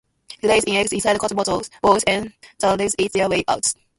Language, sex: English, female